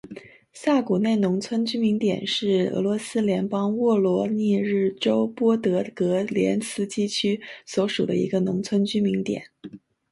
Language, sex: Chinese, female